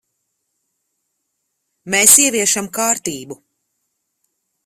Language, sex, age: Latvian, female, 30-39